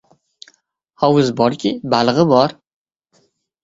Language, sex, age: Uzbek, male, under 19